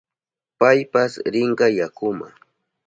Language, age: Southern Pastaza Quechua, 30-39